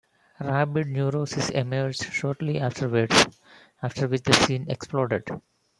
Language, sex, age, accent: English, male, 40-49, India and South Asia (India, Pakistan, Sri Lanka)